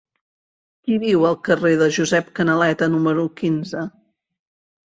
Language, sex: Catalan, female